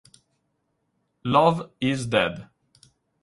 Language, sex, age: Italian, male, 30-39